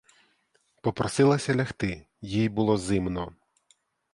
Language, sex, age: Ukrainian, male, 30-39